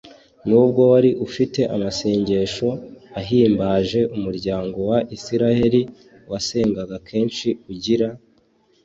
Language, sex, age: Kinyarwanda, male, 19-29